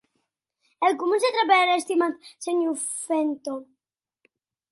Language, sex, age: Occitan, female, 30-39